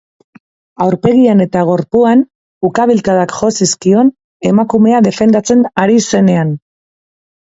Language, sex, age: Basque, female, 40-49